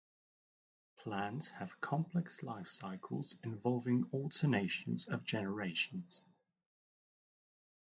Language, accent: English, England English